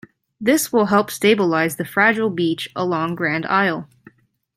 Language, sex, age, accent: English, female, 19-29, United States English